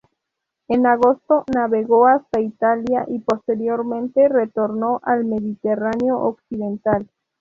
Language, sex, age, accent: Spanish, female, 19-29, México